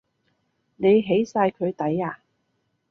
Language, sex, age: Cantonese, female, 30-39